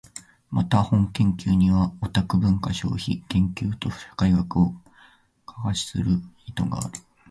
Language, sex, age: Japanese, male, 19-29